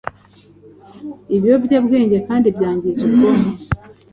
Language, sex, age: Kinyarwanda, female, 40-49